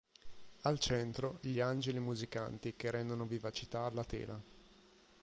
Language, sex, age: Italian, male, 30-39